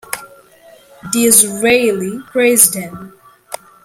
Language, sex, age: English, female, 19-29